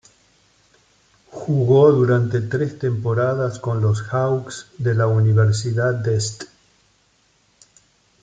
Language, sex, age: Spanish, male, 60-69